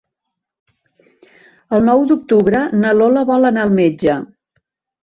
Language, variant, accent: Catalan, Central, central